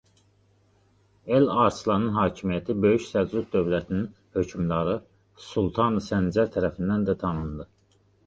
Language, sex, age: Azerbaijani, male, 30-39